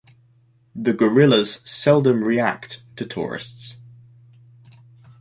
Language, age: English, 19-29